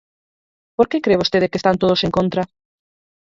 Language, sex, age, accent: Galician, female, 30-39, Central (gheada)